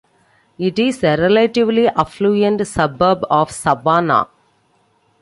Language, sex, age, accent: English, female, 40-49, India and South Asia (India, Pakistan, Sri Lanka)